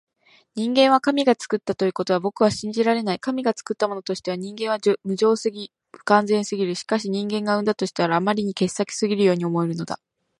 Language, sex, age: Japanese, female, 19-29